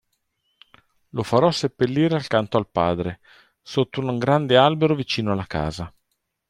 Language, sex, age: Italian, male, 40-49